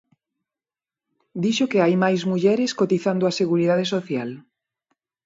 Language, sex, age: Galician, female, 40-49